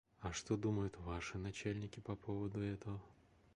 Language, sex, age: Russian, male, 30-39